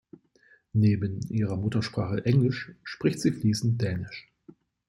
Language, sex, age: German, male, 30-39